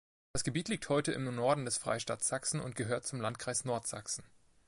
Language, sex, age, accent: German, male, 19-29, Deutschland Deutsch